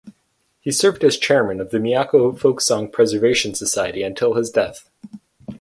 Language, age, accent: English, 19-29, United States English